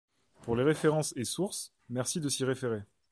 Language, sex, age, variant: French, male, 19-29, Français de métropole